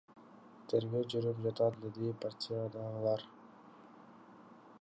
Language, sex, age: Kyrgyz, male, under 19